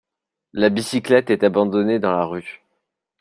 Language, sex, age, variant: French, male, 30-39, Français de métropole